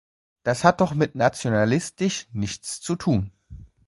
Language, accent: German, Deutschland Deutsch